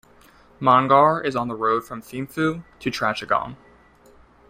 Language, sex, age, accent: English, male, 19-29, United States English